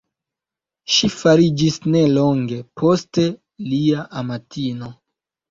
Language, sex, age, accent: Esperanto, male, 19-29, Internacia